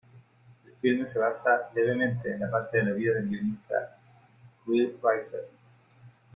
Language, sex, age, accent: Spanish, male, 40-49, España: Norte peninsular (Asturias, Castilla y León, Cantabria, País Vasco, Navarra, Aragón, La Rioja, Guadalajara, Cuenca)